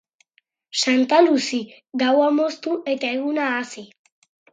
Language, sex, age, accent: Basque, female, under 19, Erdialdekoa edo Nafarra (Gipuzkoa, Nafarroa)